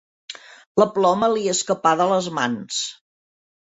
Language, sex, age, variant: Catalan, female, 60-69, Central